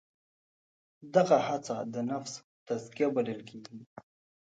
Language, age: Pashto, 30-39